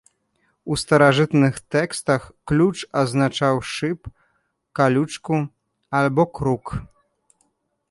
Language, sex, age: Belarusian, male, 30-39